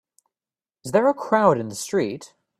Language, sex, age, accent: English, male, 19-29, United States English